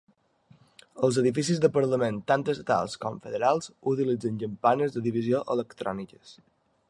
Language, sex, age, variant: Catalan, male, under 19, Balear